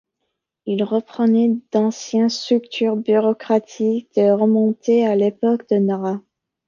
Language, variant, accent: French, Français d'Amérique du Nord, Français des États-Unis